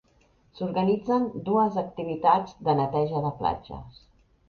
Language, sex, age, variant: Catalan, female, 50-59, Central